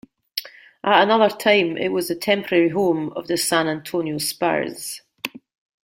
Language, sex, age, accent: English, female, 40-49, Scottish English